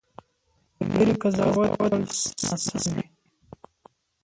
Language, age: Pashto, 19-29